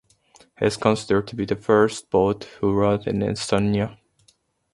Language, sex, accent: English, male, United States English